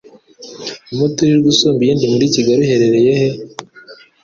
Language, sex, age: Kinyarwanda, female, 30-39